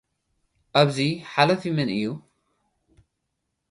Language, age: Tigrinya, 19-29